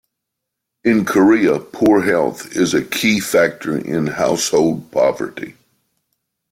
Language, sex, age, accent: English, male, 60-69, United States English